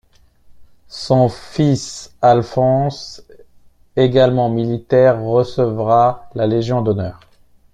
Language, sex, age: French, male, 40-49